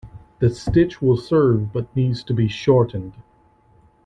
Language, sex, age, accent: English, male, 40-49, United States English